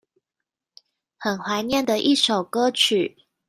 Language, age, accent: Chinese, 19-29, 出生地：臺北市